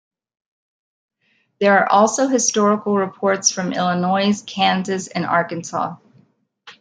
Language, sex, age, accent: English, female, 40-49, United States English